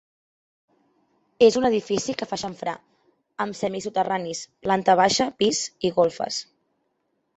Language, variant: Catalan, Central